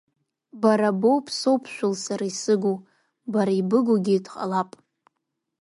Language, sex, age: Abkhazian, female, under 19